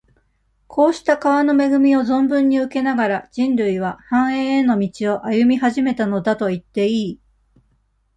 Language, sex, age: Japanese, female, 40-49